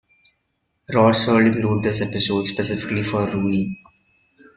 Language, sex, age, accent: English, male, 19-29, India and South Asia (India, Pakistan, Sri Lanka)